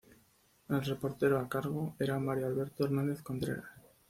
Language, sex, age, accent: Spanish, male, 19-29, España: Norte peninsular (Asturias, Castilla y León, Cantabria, País Vasco, Navarra, Aragón, La Rioja, Guadalajara, Cuenca)